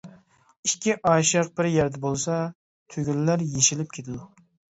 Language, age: Uyghur, 30-39